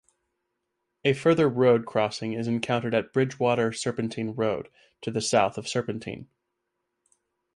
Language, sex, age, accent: English, male, 30-39, United States English